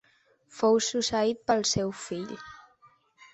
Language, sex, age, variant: Catalan, female, under 19, Central